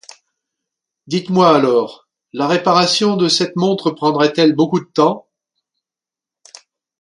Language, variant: French, Français de métropole